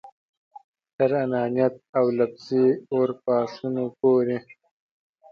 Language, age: Pashto, 30-39